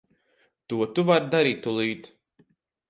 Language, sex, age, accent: Latvian, male, 30-39, Rigas